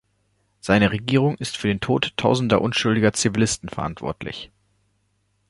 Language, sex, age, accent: German, male, 19-29, Deutschland Deutsch